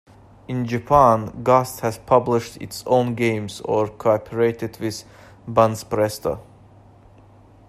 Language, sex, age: English, male, 30-39